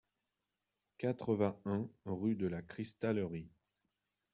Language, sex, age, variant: French, male, 30-39, Français de métropole